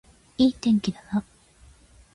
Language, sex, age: Japanese, female, 19-29